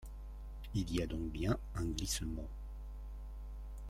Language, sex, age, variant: French, male, 40-49, Français de métropole